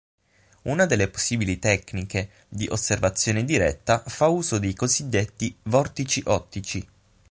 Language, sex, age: Italian, male, 19-29